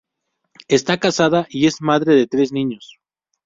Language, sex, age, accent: Spanish, male, 19-29, México